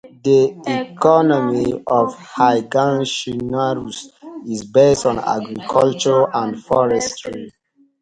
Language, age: English, 19-29